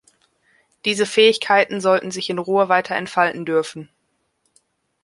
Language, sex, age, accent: German, female, 19-29, Deutschland Deutsch